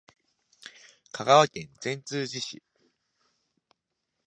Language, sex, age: Japanese, male, 19-29